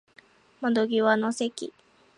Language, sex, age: Japanese, female, 19-29